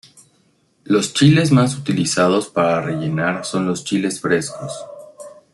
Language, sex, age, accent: Spanish, male, 19-29, México